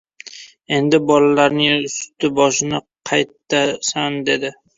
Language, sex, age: Uzbek, male, 19-29